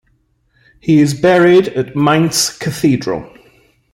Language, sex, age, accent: English, male, 50-59, England English